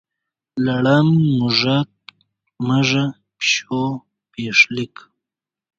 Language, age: Pashto, 19-29